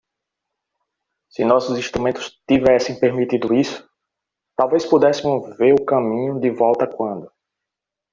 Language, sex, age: Portuguese, male, 30-39